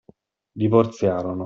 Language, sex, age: Italian, male, 40-49